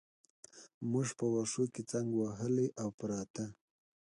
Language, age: Pashto, 19-29